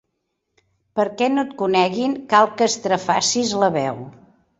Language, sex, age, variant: Catalan, female, 70-79, Central